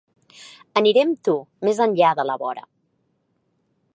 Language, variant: Catalan, Central